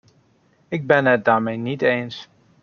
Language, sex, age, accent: Dutch, male, 30-39, Nederlands Nederlands